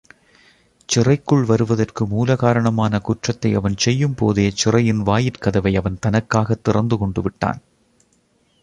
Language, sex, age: Tamil, male, 30-39